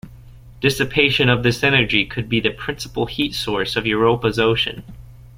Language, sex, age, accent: English, male, 19-29, United States English